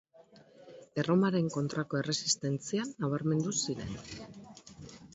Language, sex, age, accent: Basque, female, 50-59, Mendebalekoa (Araba, Bizkaia, Gipuzkoako mendebaleko herri batzuk)